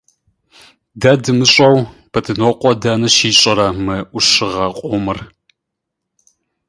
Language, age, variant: Kabardian, 30-39, Адыгэбзэ (Къэбэрдей, Кирил, Урысей)